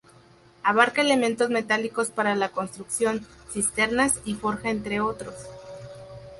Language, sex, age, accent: Spanish, female, 30-39, México